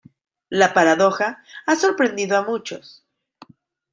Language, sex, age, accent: Spanish, female, 30-39, México